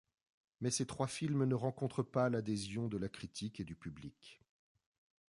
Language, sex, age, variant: French, male, 40-49, Français de métropole